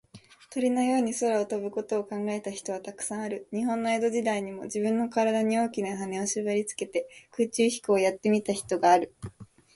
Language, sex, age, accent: Japanese, female, 19-29, 標準語